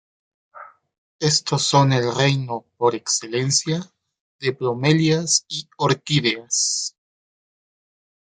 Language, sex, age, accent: Spanish, male, 40-49, México